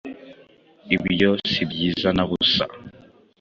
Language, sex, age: Kinyarwanda, male, under 19